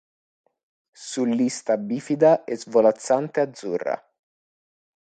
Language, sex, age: Italian, male, 19-29